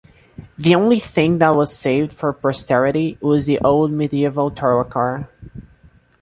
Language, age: English, under 19